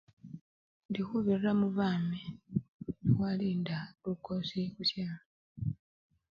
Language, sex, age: Luyia, male, 30-39